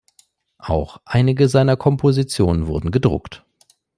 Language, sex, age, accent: German, male, 19-29, Deutschland Deutsch